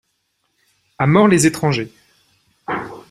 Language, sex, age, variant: French, male, 30-39, Français de métropole